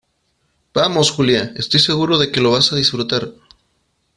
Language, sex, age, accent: Spanish, male, 30-39, México